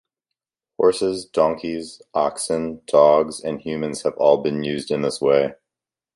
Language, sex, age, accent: English, male, 30-39, United States English